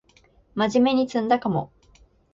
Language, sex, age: Japanese, female, 19-29